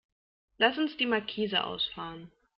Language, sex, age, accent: German, female, 19-29, Deutschland Deutsch